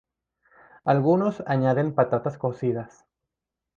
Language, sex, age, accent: Spanish, male, 30-39, Caribe: Cuba, Venezuela, Puerto Rico, República Dominicana, Panamá, Colombia caribeña, México caribeño, Costa del golfo de México